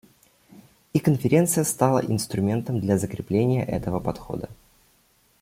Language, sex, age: Russian, male, 19-29